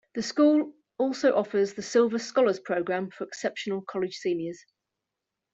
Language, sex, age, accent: English, female, 40-49, England English